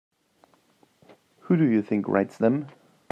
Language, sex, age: English, male, 30-39